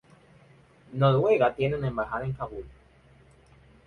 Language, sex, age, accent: Spanish, male, 19-29, Caribe: Cuba, Venezuela, Puerto Rico, República Dominicana, Panamá, Colombia caribeña, México caribeño, Costa del golfo de México